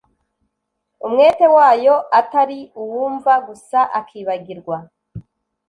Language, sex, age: Kinyarwanda, female, 19-29